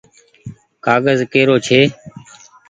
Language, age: Goaria, 30-39